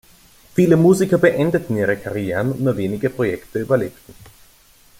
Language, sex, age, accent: German, male, 19-29, Österreichisches Deutsch